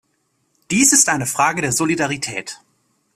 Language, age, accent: German, 19-29, Deutschland Deutsch